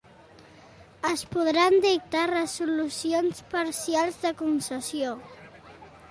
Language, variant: Catalan, Central